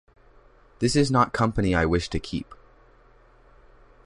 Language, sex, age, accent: English, male, under 19, United States English